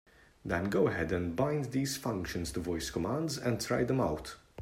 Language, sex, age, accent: English, male, 30-39, England English